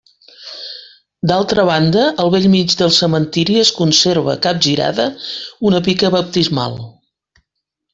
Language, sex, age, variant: Catalan, female, 50-59, Central